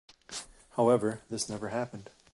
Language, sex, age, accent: English, male, 30-39, United States English